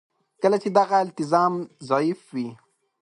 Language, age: Pashto, 19-29